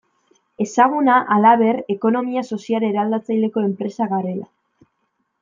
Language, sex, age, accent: Basque, female, 19-29, Mendebalekoa (Araba, Bizkaia, Gipuzkoako mendebaleko herri batzuk)